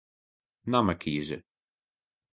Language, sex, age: Western Frisian, male, 19-29